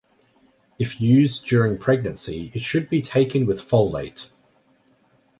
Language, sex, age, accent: English, male, 30-39, Australian English